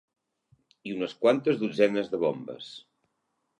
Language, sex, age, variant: Catalan, male, 50-59, Central